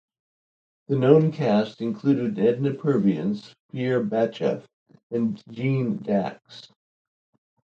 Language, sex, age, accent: English, male, 60-69, United States English